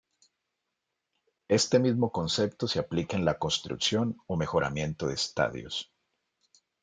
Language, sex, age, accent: Spanish, male, 40-49, Andino-Pacífico: Colombia, Perú, Ecuador, oeste de Bolivia y Venezuela andina